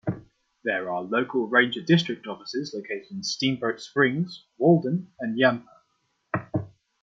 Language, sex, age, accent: English, male, 19-29, England English